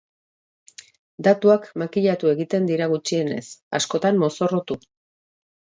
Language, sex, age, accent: Basque, female, 40-49, Erdialdekoa edo Nafarra (Gipuzkoa, Nafarroa)